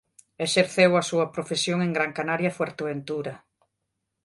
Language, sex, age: Galician, female, 50-59